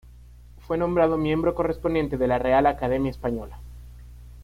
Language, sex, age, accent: Spanish, male, under 19, Andino-Pacífico: Colombia, Perú, Ecuador, oeste de Bolivia y Venezuela andina